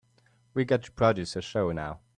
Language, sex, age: English, male, 19-29